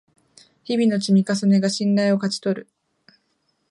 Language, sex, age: Japanese, female, 19-29